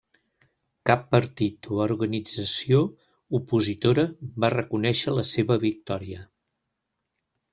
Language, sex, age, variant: Catalan, male, 60-69, Central